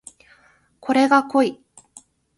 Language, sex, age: Japanese, female, 19-29